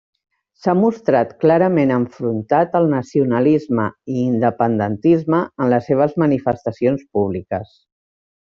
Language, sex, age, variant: Catalan, female, 50-59, Central